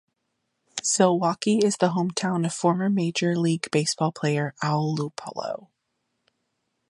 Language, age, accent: English, 19-29, United States English